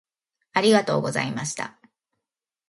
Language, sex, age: Japanese, female, 40-49